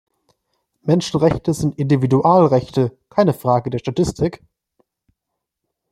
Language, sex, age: German, male, 19-29